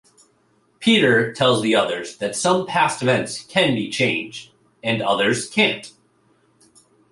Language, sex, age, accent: English, male, 30-39, United States English